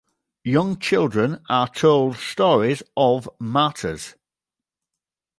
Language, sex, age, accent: English, male, 50-59, England English